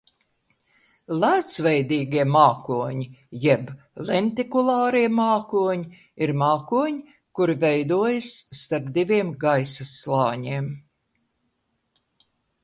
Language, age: Latvian, 80-89